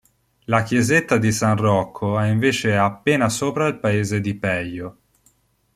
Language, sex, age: Italian, male, 19-29